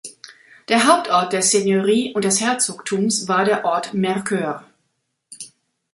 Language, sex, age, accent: German, female, 50-59, Deutschland Deutsch